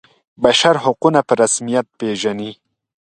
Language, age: Pashto, 19-29